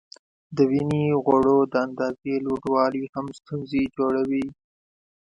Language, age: Pashto, 19-29